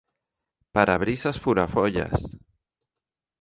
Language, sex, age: Galician, male, 40-49